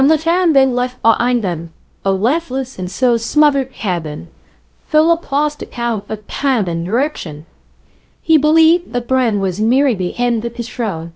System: TTS, VITS